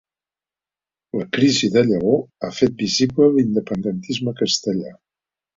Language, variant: Catalan, Central